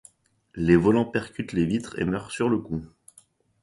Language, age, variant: French, 30-39, Français de métropole